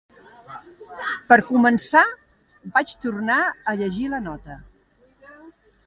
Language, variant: Catalan, Central